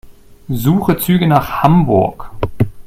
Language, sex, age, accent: German, male, 30-39, Deutschland Deutsch